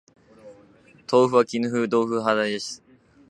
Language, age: Japanese, 19-29